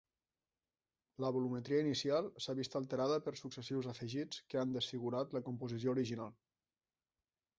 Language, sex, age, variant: Catalan, male, 30-39, Septentrional